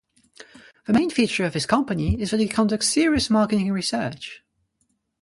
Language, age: English, 19-29